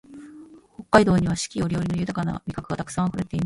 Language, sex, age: Japanese, female, 50-59